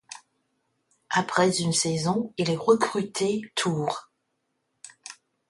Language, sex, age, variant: French, female, 50-59, Français de métropole